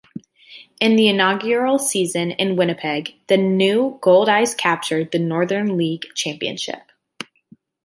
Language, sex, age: English, female, 19-29